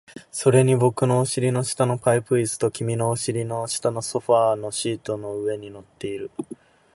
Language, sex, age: Japanese, male, 19-29